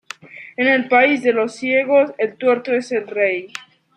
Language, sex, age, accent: Spanish, male, under 19, Andino-Pacífico: Colombia, Perú, Ecuador, oeste de Bolivia y Venezuela andina